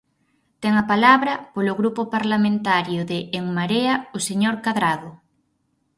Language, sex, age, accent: Galician, female, 19-29, Central (sen gheada)